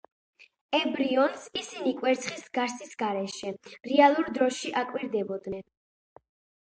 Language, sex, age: Georgian, female, under 19